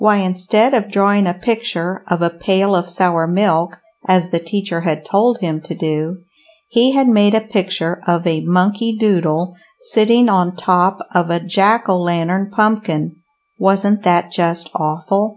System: none